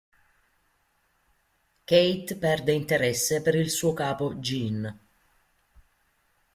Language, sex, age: Italian, female, 40-49